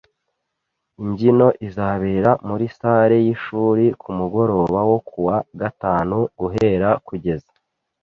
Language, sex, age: Kinyarwanda, male, 19-29